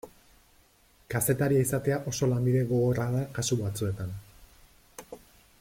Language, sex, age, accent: Basque, male, 30-39, Erdialdekoa edo Nafarra (Gipuzkoa, Nafarroa)